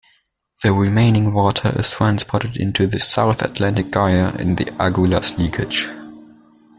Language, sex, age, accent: English, male, 19-29, United States English